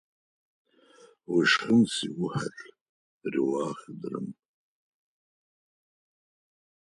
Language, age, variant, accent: Adyghe, 40-49, Адыгабзэ (Кирил, пстэумэ зэдыряе), Кıэмгуй (Çemguy)